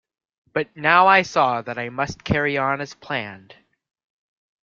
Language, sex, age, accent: English, male, under 19, United States English